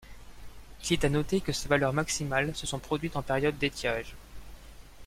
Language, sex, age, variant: French, male, 19-29, Français de métropole